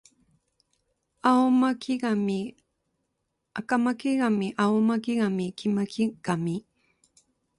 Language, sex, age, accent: Japanese, female, 50-59, 標準語